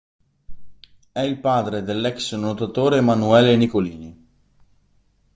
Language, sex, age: Italian, male, 19-29